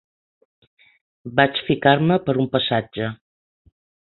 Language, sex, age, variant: Catalan, female, 60-69, Central